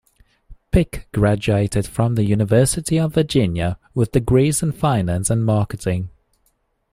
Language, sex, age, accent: English, male, 30-39, Southern African (South Africa, Zimbabwe, Namibia)